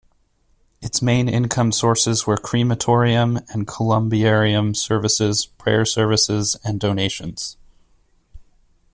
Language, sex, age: English, male, 19-29